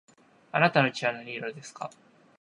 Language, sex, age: Japanese, male, 19-29